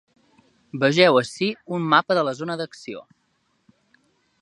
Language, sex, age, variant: Catalan, male, 19-29, Central